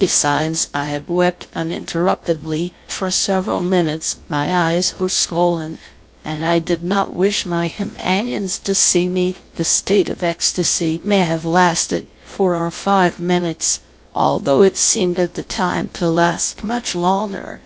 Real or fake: fake